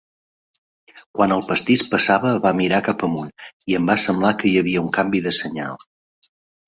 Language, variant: Catalan, Central